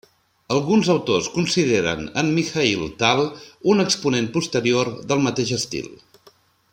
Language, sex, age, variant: Catalan, male, 40-49, Central